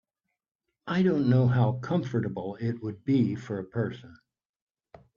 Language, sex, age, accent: English, male, 60-69, United States English